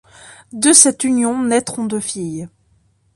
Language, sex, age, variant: French, female, 19-29, Français de métropole